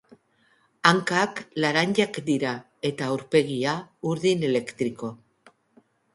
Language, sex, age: Basque, female, 50-59